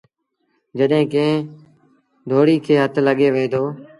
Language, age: Sindhi Bhil, 19-29